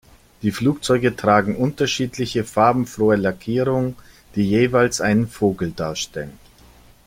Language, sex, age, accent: German, male, 40-49, Deutschland Deutsch